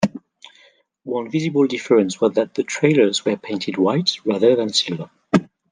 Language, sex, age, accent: English, male, 40-49, England English